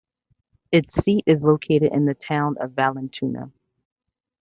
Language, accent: English, United States English